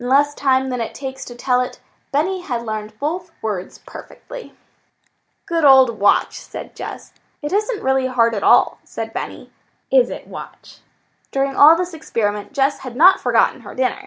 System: none